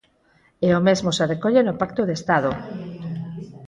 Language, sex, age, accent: Galician, female, 40-49, Normativo (estándar)